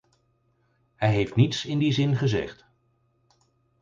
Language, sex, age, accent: Dutch, male, 50-59, Nederlands Nederlands